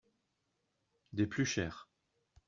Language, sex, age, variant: French, male, 40-49, Français de métropole